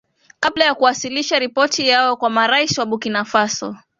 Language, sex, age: Swahili, female, 19-29